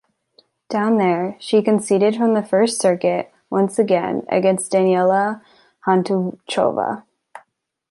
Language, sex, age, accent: English, female, 19-29, United States English